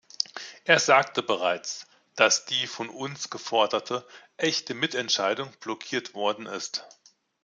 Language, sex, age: German, male, 50-59